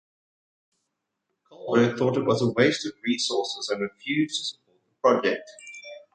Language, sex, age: English, male, 30-39